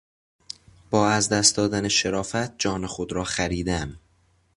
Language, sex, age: Persian, male, under 19